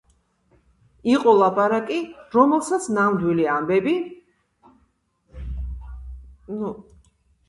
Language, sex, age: Georgian, female, 50-59